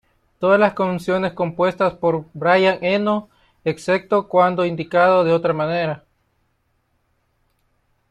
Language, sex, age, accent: Spanish, male, 19-29, América central